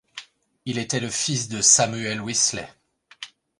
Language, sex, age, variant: French, male, 30-39, Français de métropole